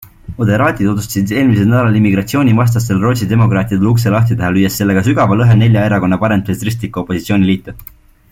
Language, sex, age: Estonian, male, 19-29